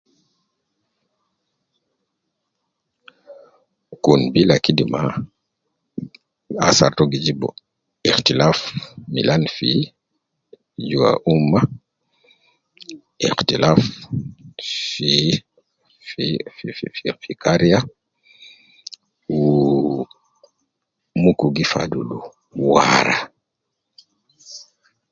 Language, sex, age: Nubi, male, 50-59